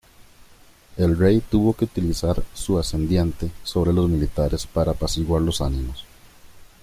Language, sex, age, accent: Spanish, male, 19-29, América central